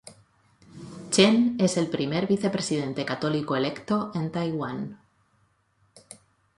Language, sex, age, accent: Spanish, female, 40-49, España: Norte peninsular (Asturias, Castilla y León, Cantabria, País Vasco, Navarra, Aragón, La Rioja, Guadalajara, Cuenca)